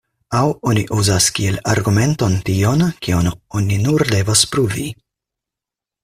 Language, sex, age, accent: Esperanto, male, 19-29, Internacia